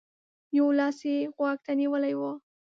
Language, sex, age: Pashto, female, 19-29